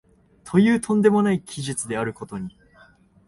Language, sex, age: Japanese, male, 19-29